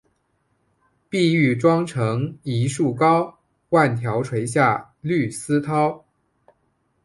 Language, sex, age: Chinese, male, 19-29